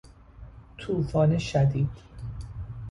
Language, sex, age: Persian, male, 30-39